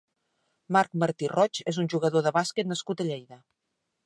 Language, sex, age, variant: Catalan, female, 50-59, Central